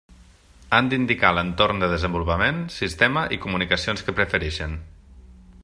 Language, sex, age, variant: Catalan, male, 30-39, Nord-Occidental